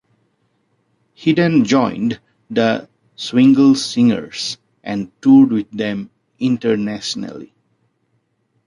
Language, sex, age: English, male, 50-59